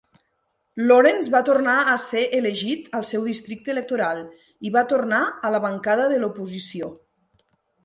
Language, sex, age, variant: Catalan, female, 40-49, Nord-Occidental